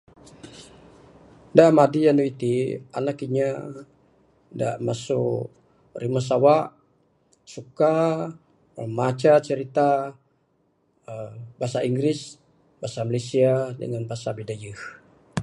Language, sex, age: Bukar-Sadung Bidayuh, male, 60-69